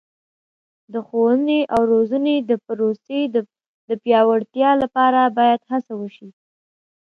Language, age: Pashto, 30-39